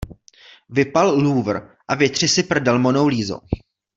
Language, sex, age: Czech, male, 19-29